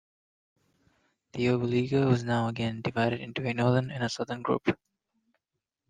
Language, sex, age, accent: English, male, 19-29, United States English